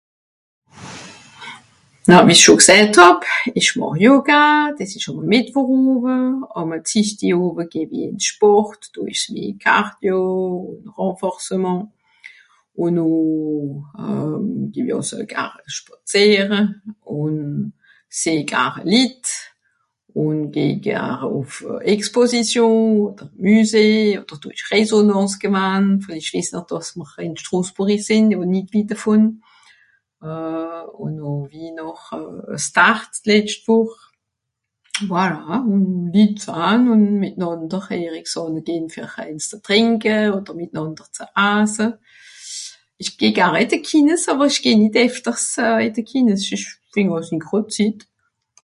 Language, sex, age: Swiss German, female, 60-69